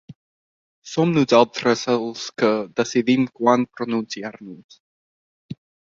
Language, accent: Catalan, aprenent (recent, des d'altres llengües)